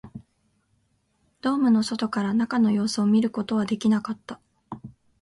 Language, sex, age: Japanese, female, 19-29